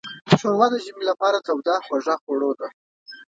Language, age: Pashto, 19-29